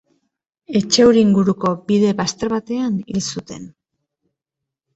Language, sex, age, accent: Basque, female, 40-49, Mendebalekoa (Araba, Bizkaia, Gipuzkoako mendebaleko herri batzuk)